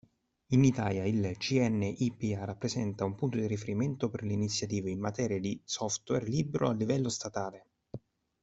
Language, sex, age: Italian, male, 30-39